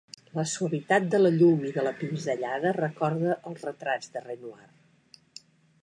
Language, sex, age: Catalan, female, 60-69